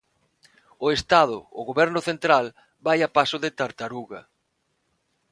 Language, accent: Galician, Normativo (estándar); Neofalante